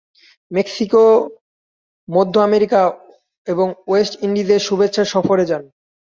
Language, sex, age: Bengali, male, 19-29